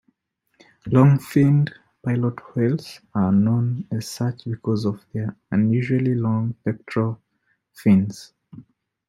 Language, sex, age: English, male, 30-39